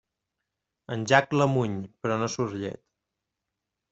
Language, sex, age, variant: Catalan, male, 30-39, Central